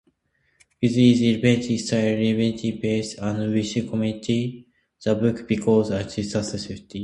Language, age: English, 19-29